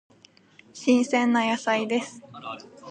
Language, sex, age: Japanese, female, 19-29